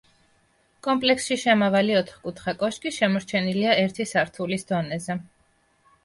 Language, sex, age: Georgian, female, 30-39